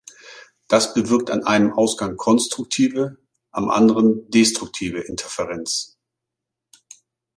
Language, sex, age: German, male, 50-59